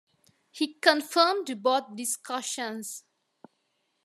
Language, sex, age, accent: English, female, 19-29, India and South Asia (India, Pakistan, Sri Lanka)